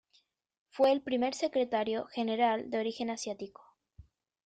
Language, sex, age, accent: Spanish, female, under 19, Chileno: Chile, Cuyo